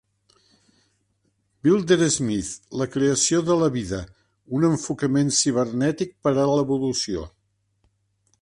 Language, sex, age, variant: Catalan, male, 70-79, Central